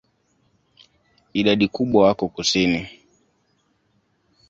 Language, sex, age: Swahili, male, 19-29